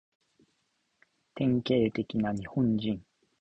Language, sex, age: Japanese, male, 30-39